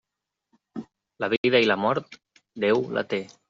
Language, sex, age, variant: Catalan, male, 30-39, Central